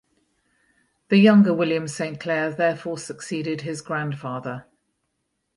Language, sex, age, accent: English, female, 50-59, Welsh English